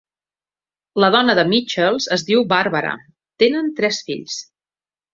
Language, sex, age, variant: Catalan, female, 50-59, Central